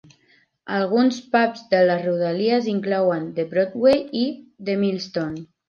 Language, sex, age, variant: Catalan, female, under 19, Septentrional